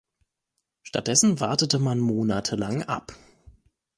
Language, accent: German, Deutschland Deutsch